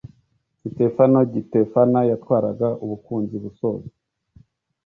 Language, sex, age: Kinyarwanda, male, 19-29